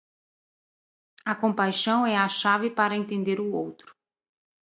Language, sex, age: Portuguese, female, 30-39